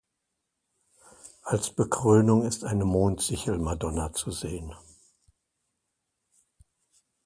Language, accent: German, Deutschland Deutsch